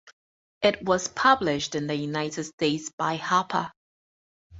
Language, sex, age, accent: English, female, 30-39, United States English